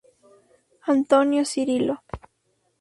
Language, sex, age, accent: Spanish, female, 19-29, México